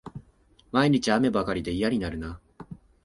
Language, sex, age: Japanese, male, 19-29